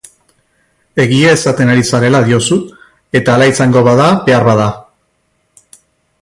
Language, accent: Basque, Mendebalekoa (Araba, Bizkaia, Gipuzkoako mendebaleko herri batzuk)